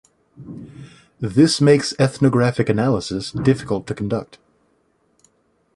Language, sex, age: English, male, 19-29